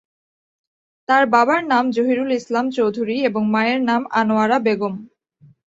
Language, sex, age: Bengali, female, 19-29